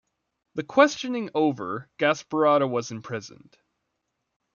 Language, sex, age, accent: English, male, 19-29, Canadian English